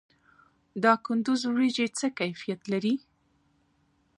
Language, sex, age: Pashto, female, 19-29